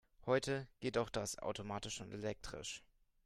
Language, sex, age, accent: German, male, under 19, Deutschland Deutsch